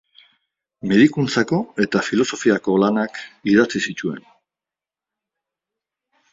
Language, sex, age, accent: Basque, male, 50-59, Mendebalekoa (Araba, Bizkaia, Gipuzkoako mendebaleko herri batzuk)